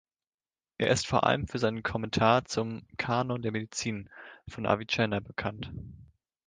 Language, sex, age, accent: German, male, 19-29, Deutschland Deutsch